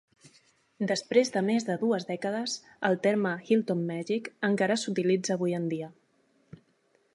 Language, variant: Catalan, Nord-Occidental